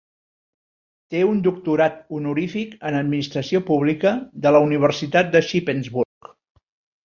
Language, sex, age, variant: Catalan, male, 50-59, Central